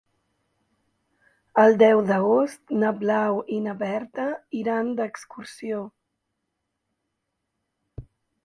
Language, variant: Catalan, Central